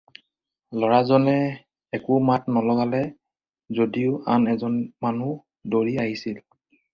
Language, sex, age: Assamese, male, 19-29